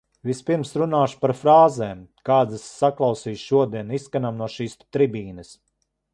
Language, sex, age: Latvian, male, 50-59